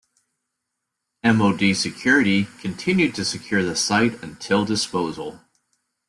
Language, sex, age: English, male, 50-59